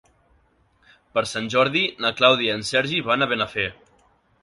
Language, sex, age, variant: Catalan, male, 19-29, Central